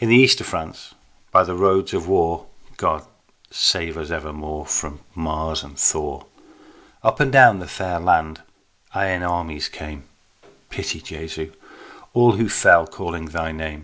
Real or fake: real